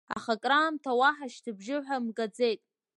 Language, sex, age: Abkhazian, female, under 19